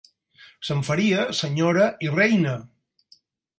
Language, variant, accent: Catalan, Balear, balear